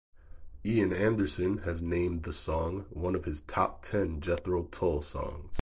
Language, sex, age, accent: English, male, 40-49, United States English